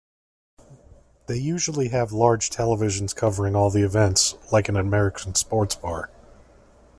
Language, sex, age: English, male, 30-39